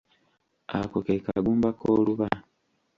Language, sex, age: Ganda, male, 19-29